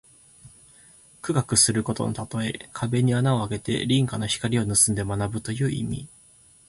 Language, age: Japanese, 19-29